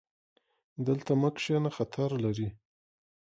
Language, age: Pashto, 40-49